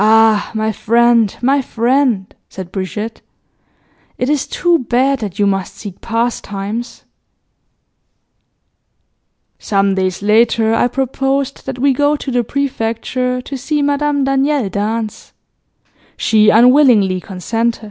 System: none